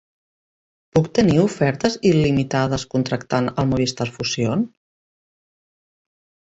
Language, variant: Catalan, Central